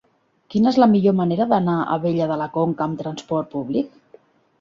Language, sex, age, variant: Catalan, female, 50-59, Central